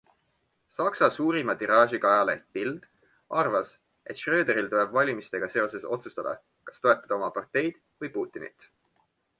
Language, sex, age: Estonian, male, 19-29